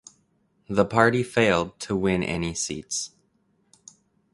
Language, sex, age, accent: English, male, 30-39, Canadian English